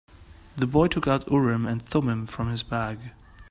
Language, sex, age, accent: English, male, 19-29, United States English